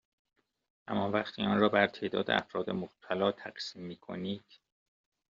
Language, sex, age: Persian, male, 40-49